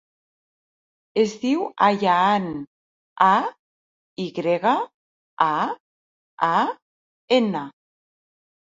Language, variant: Catalan, Septentrional